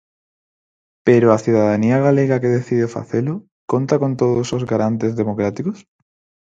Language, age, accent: Galician, 19-29, Neofalante